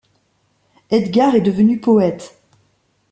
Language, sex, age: French, female, 40-49